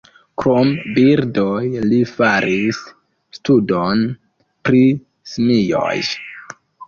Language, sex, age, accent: Esperanto, male, 19-29, Internacia